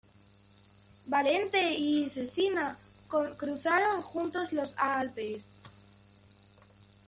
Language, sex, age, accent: Spanish, female, under 19, España: Centro-Sur peninsular (Madrid, Toledo, Castilla-La Mancha)